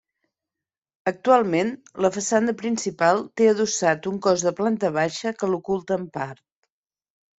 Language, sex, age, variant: Catalan, female, 50-59, Central